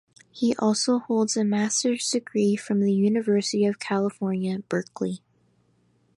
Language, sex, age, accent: English, female, under 19, United States English